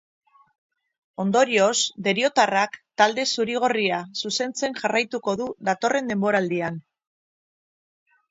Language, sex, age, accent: Basque, female, 50-59, Erdialdekoa edo Nafarra (Gipuzkoa, Nafarroa)